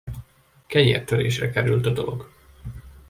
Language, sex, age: Hungarian, male, 19-29